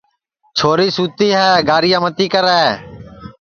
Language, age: Sansi, 19-29